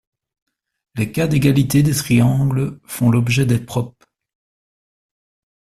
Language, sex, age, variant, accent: French, male, 50-59, Français d'Europe, Français de Belgique